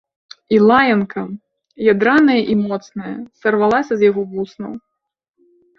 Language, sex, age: Belarusian, female, 30-39